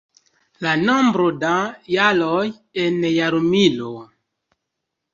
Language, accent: Esperanto, Internacia